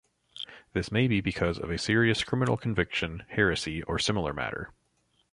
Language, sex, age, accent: English, male, 30-39, United States English